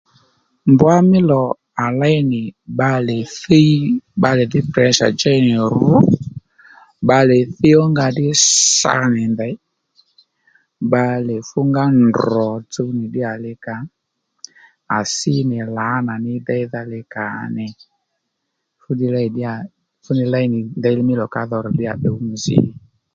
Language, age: Lendu, 40-49